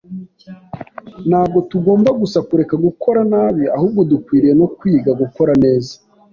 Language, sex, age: Kinyarwanda, male, 19-29